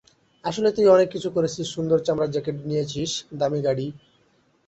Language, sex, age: Bengali, male, 19-29